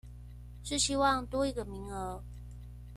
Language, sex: Chinese, female